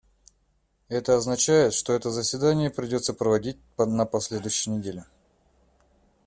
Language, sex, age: Russian, male, 40-49